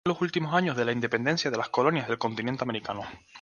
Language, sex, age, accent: Spanish, male, 19-29, España: Islas Canarias